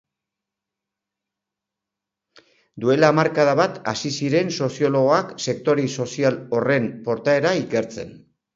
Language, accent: Basque, Mendebalekoa (Araba, Bizkaia, Gipuzkoako mendebaleko herri batzuk)